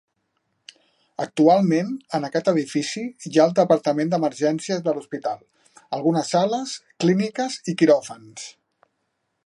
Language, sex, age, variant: Catalan, male, 40-49, Central